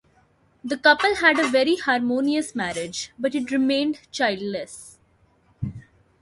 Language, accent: English, India and South Asia (India, Pakistan, Sri Lanka)